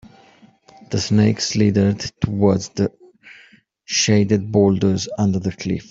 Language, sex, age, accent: English, male, 40-49, England English